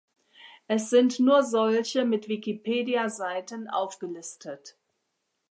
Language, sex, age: German, female, 60-69